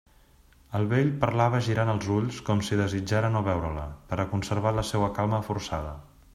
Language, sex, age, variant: Catalan, male, 30-39, Central